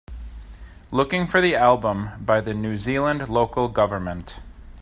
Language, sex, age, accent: English, male, 30-39, United States English